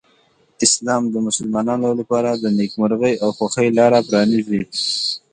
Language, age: Pashto, 30-39